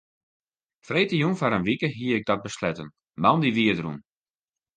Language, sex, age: Western Frisian, male, 19-29